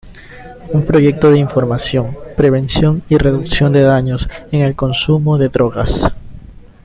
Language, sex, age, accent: Spanish, male, 19-29, Andino-Pacífico: Colombia, Perú, Ecuador, oeste de Bolivia y Venezuela andina